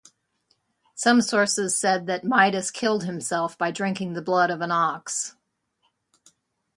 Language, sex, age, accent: English, female, 60-69, United States English